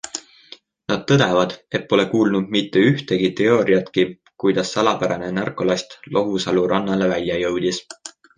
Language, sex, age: Estonian, male, 19-29